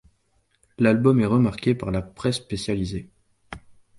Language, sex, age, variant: French, male, 19-29, Français de métropole